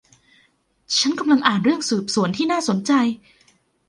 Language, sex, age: Thai, female, 19-29